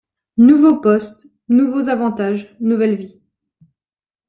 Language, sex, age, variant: French, female, 30-39, Français de métropole